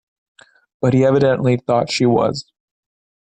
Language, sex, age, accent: English, male, 19-29, United States English